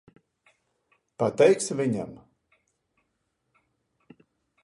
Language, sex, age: Latvian, male, 50-59